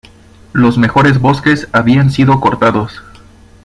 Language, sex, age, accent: Spanish, male, 19-29, México